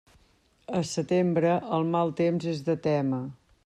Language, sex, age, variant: Catalan, female, 50-59, Central